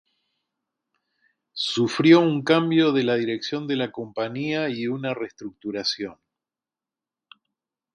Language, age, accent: Spanish, 60-69, Rioplatense: Argentina, Uruguay, este de Bolivia, Paraguay